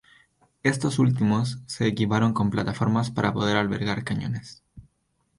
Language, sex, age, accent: Spanish, male, 19-29, Chileno: Chile, Cuyo